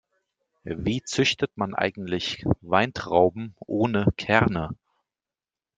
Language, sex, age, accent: German, male, 30-39, Deutschland Deutsch